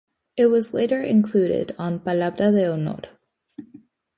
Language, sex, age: English, female, under 19